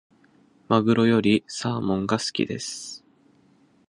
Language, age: Japanese, under 19